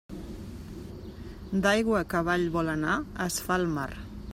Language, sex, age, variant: Catalan, female, 30-39, Central